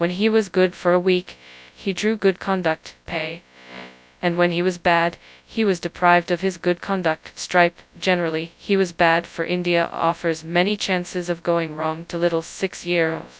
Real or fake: fake